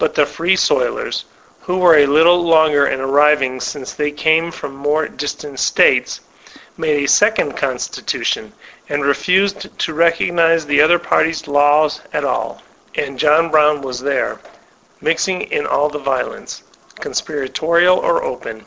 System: none